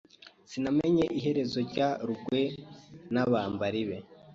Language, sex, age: Kinyarwanda, male, 19-29